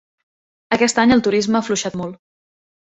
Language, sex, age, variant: Catalan, female, 30-39, Central